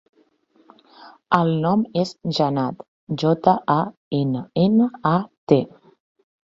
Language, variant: Catalan, Central